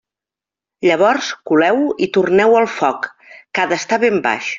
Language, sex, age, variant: Catalan, female, 50-59, Central